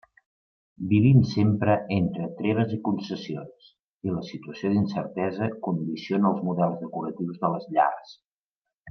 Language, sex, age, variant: Catalan, male, 30-39, Central